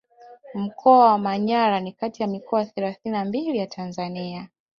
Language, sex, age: Swahili, female, 19-29